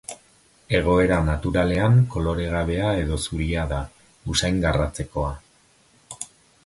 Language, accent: Basque, Erdialdekoa edo Nafarra (Gipuzkoa, Nafarroa)